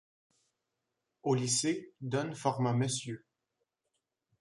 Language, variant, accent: French, Français d'Amérique du Nord, Français du Canada